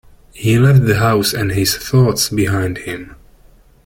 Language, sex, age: English, male, 30-39